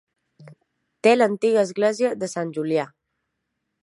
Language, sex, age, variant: Catalan, female, 19-29, Balear